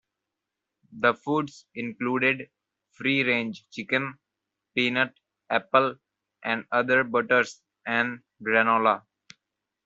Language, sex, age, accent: English, male, 19-29, India and South Asia (India, Pakistan, Sri Lanka)